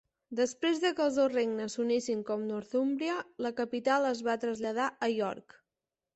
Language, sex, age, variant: Catalan, female, 30-39, Central